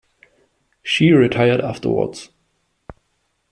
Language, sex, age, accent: English, male, 19-29, United States English